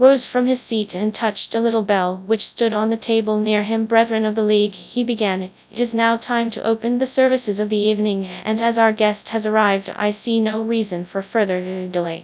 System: TTS, FastPitch